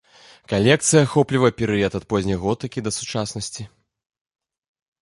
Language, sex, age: Belarusian, male, 30-39